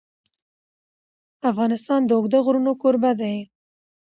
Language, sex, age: Pashto, female, 19-29